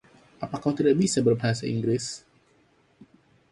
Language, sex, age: Indonesian, male, 19-29